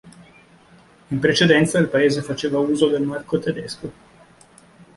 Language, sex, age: Italian, male, 50-59